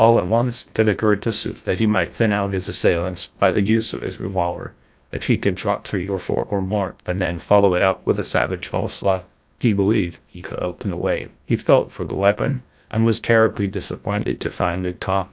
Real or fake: fake